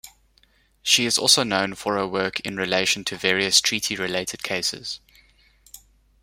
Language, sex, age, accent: English, male, 30-39, Southern African (South Africa, Zimbabwe, Namibia)